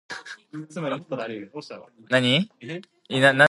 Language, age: English, 19-29